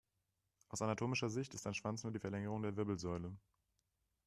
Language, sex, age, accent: German, male, 19-29, Deutschland Deutsch